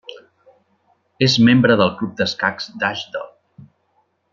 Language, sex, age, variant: Catalan, male, 50-59, Central